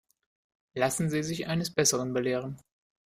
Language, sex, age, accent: German, male, 30-39, Deutschland Deutsch